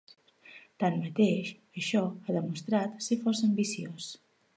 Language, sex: Catalan, female